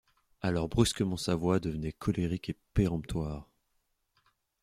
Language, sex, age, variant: French, male, 19-29, Français de métropole